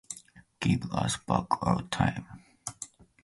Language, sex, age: Japanese, male, 19-29